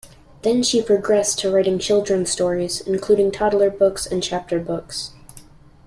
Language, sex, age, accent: English, male, under 19, United States English